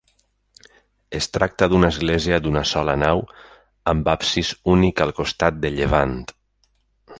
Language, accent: Catalan, valencià